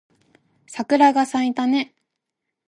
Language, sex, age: Japanese, female, 19-29